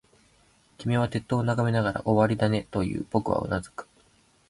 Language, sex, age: Japanese, male, 19-29